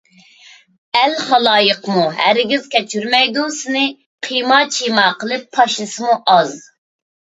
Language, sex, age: Uyghur, female, 19-29